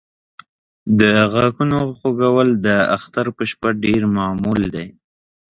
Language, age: Pashto, 19-29